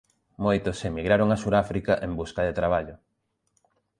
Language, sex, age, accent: Galician, male, 30-39, Normativo (estándar)